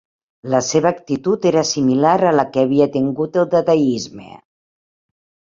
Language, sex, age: Catalan, female, 60-69